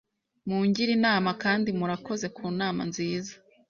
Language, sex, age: Kinyarwanda, female, 19-29